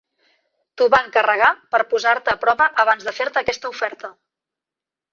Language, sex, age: Catalan, female, 30-39